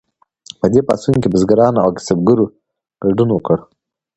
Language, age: Pashto, 19-29